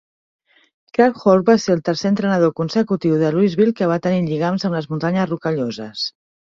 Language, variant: Catalan, Central